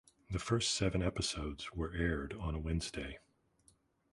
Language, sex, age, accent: English, male, 40-49, United States English